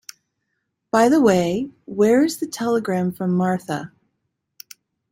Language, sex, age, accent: English, female, 50-59, United States English